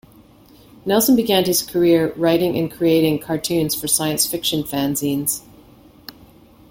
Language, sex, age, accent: English, female, 50-59, Canadian English